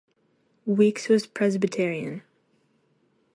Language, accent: English, United States English